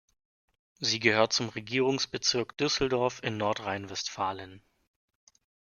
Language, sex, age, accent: German, male, 19-29, Deutschland Deutsch